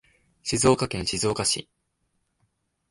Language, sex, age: Japanese, male, 19-29